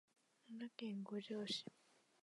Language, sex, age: Japanese, female, 19-29